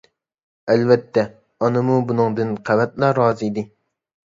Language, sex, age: Uyghur, male, 19-29